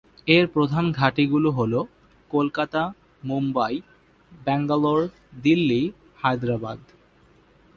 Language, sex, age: Bengali, male, 19-29